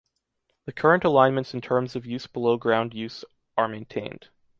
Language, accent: English, United States English